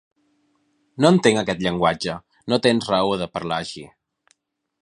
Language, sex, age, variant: Catalan, male, 30-39, Central